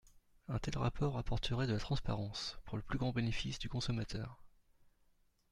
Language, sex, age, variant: French, male, 40-49, Français de métropole